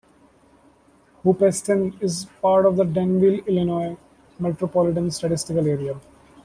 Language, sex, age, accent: English, male, 19-29, India and South Asia (India, Pakistan, Sri Lanka)